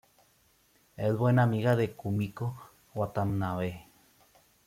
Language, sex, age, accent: Spanish, male, 19-29, México